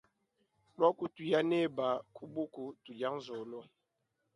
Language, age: Luba-Lulua, 19-29